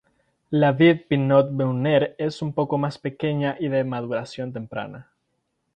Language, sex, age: Spanish, female, 19-29